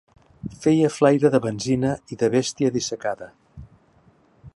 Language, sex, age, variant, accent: Catalan, male, 60-69, Central, central